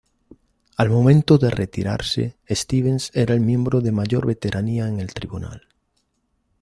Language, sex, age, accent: Spanish, male, 50-59, España: Norte peninsular (Asturias, Castilla y León, Cantabria, País Vasco, Navarra, Aragón, La Rioja, Guadalajara, Cuenca)